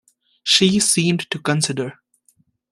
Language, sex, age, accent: English, male, 19-29, United States English